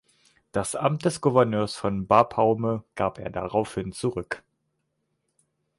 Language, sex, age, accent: German, male, 19-29, Deutschland Deutsch